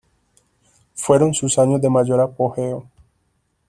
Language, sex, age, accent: Spanish, male, 19-29, Caribe: Cuba, Venezuela, Puerto Rico, República Dominicana, Panamá, Colombia caribeña, México caribeño, Costa del golfo de México